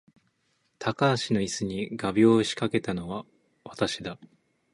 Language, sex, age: Japanese, male, 19-29